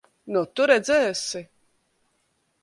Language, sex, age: Latvian, female, 40-49